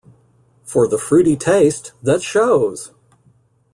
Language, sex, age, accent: English, male, 60-69, United States English